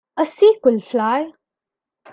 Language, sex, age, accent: English, female, 19-29, India and South Asia (India, Pakistan, Sri Lanka)